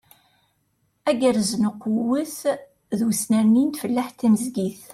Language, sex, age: Kabyle, female, 40-49